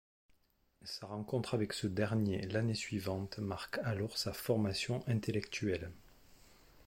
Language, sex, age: French, male, 40-49